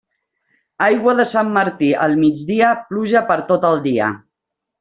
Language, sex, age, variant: Catalan, female, 50-59, Central